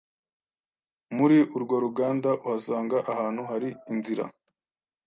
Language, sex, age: Kinyarwanda, male, 19-29